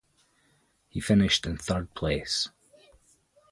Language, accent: English, Scottish English